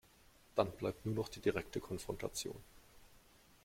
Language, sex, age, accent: German, male, 50-59, Deutschland Deutsch